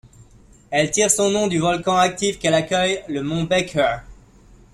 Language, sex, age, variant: French, male, 30-39, Français de métropole